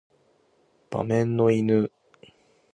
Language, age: Japanese, 19-29